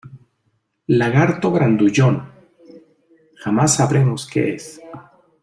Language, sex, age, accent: Spanish, male, 40-49, México